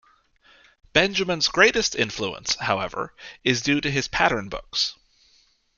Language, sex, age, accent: English, male, 30-39, Canadian English